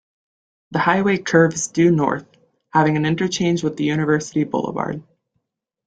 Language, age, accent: English, 19-29, United States English